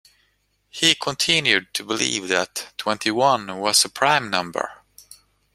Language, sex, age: English, male, 40-49